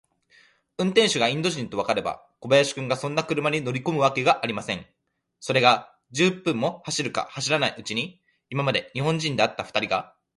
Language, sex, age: Japanese, male, 19-29